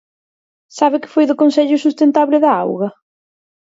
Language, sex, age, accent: Galician, female, 30-39, Central (gheada)